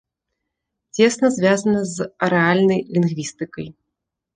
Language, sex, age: Belarusian, female, 30-39